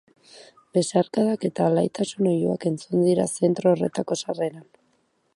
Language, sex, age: Basque, female, 19-29